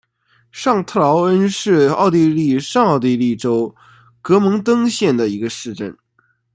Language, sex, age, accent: Chinese, male, 19-29, 出生地：江苏省